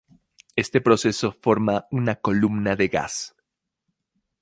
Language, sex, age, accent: Spanish, male, 30-39, Andino-Pacífico: Colombia, Perú, Ecuador, oeste de Bolivia y Venezuela andina